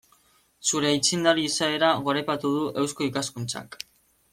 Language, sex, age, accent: Basque, male, 19-29, Mendebalekoa (Araba, Bizkaia, Gipuzkoako mendebaleko herri batzuk)